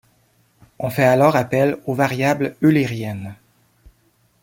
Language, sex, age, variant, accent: French, male, 40-49, Français d'Amérique du Nord, Français du Canada